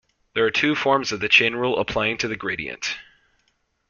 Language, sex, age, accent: English, male, under 19, United States English